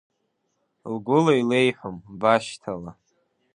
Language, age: Abkhazian, under 19